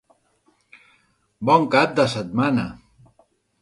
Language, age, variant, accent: Catalan, 50-59, Central, central